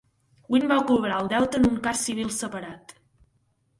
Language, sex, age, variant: Catalan, female, under 19, Central